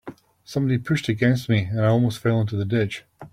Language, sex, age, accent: English, male, 50-59, Scottish English